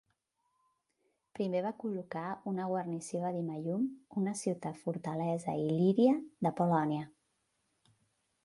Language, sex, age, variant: Catalan, female, 40-49, Central